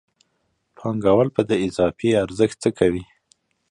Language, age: Pashto, 30-39